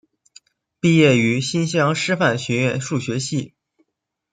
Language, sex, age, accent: Chinese, male, 19-29, 出生地：山东省